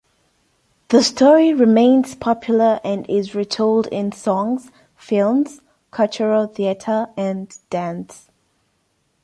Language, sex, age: English, female, 19-29